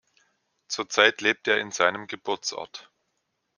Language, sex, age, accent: German, male, 40-49, Deutschland Deutsch